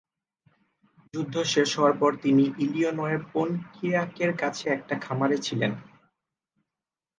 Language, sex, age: Bengali, male, 19-29